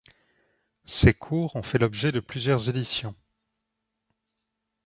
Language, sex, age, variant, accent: French, male, 30-39, Français d'Europe, Français de Suisse